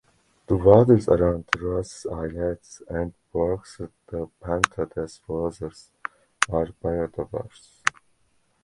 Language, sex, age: English, male, 19-29